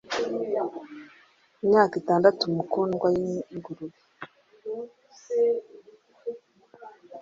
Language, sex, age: Kinyarwanda, female, 30-39